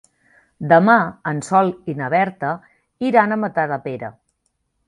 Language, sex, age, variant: Catalan, female, 40-49, Central